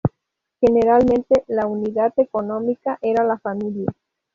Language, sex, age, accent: Spanish, female, 19-29, México